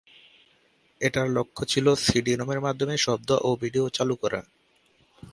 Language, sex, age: Bengali, male, 19-29